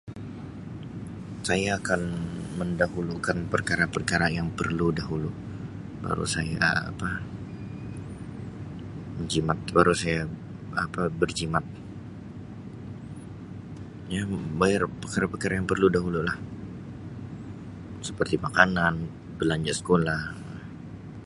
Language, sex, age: Sabah Malay, male, 19-29